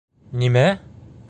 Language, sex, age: Bashkir, male, 30-39